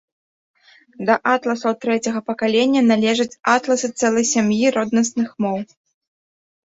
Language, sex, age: Belarusian, female, 19-29